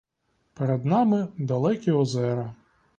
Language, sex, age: Ukrainian, male, 30-39